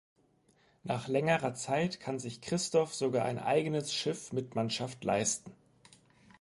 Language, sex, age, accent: German, male, 19-29, Deutschland Deutsch